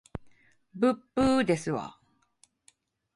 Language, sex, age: Japanese, female, 50-59